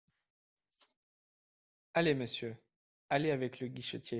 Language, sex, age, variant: French, male, 19-29, Français de métropole